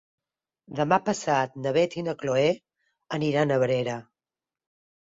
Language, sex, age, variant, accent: Catalan, female, 60-69, Balear, balear